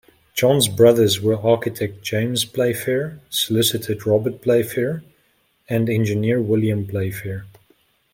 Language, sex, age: English, male, 40-49